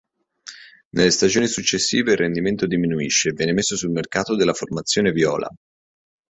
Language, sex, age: Italian, male, 19-29